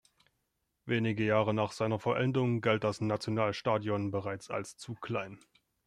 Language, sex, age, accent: German, male, 30-39, Deutschland Deutsch